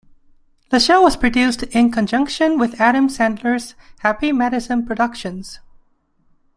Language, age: English, 19-29